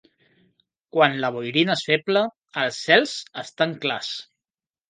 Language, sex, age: Catalan, male, 30-39